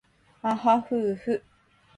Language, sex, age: Japanese, female, under 19